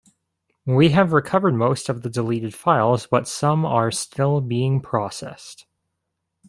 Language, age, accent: English, 19-29, United States English